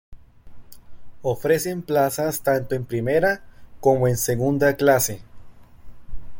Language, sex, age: Spanish, male, 19-29